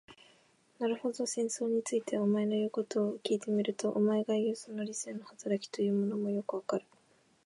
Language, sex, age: Japanese, female, 19-29